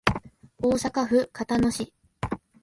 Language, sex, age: Japanese, female, 19-29